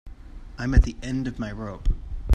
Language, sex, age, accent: English, male, 30-39, United States English